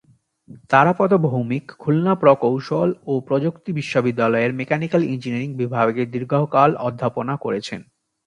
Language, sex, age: Bengali, male, 19-29